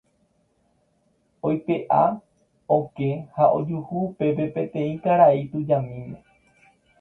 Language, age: Guarani, 19-29